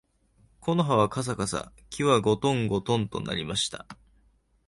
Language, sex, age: Japanese, male, 19-29